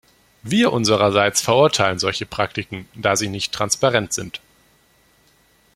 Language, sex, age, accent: German, male, 19-29, Deutschland Deutsch